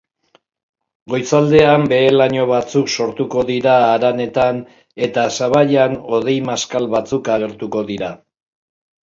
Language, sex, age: Basque, male, 60-69